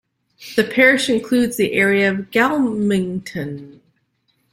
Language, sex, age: English, female, 40-49